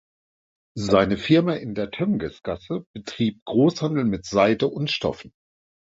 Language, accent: German, Deutschland Deutsch